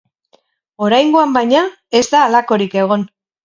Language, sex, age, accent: Basque, female, 40-49, Mendebalekoa (Araba, Bizkaia, Gipuzkoako mendebaleko herri batzuk)